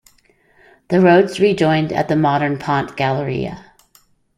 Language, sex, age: English, female, 50-59